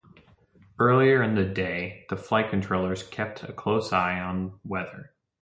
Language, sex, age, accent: English, male, 30-39, United States English